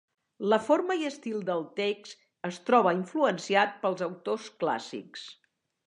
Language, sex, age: Catalan, female, 60-69